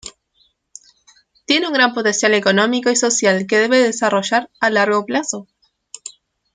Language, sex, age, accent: Spanish, female, 19-29, Rioplatense: Argentina, Uruguay, este de Bolivia, Paraguay